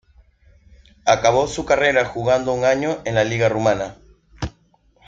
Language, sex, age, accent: Spanish, male, 30-39, Andino-Pacífico: Colombia, Perú, Ecuador, oeste de Bolivia y Venezuela andina